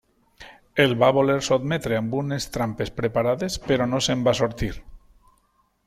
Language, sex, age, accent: Catalan, male, 40-49, valencià